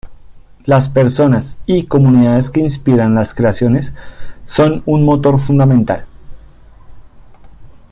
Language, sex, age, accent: Spanish, male, 30-39, Andino-Pacífico: Colombia, Perú, Ecuador, oeste de Bolivia y Venezuela andina